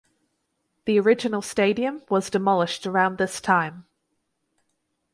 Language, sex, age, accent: English, female, 19-29, New Zealand English